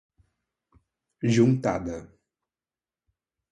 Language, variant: Portuguese, Portuguese (Brasil)